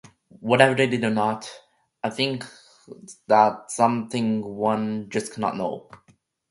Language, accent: English, United States English